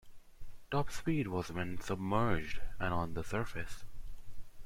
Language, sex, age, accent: English, male, under 19, India and South Asia (India, Pakistan, Sri Lanka)